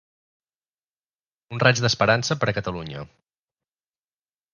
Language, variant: Catalan, Central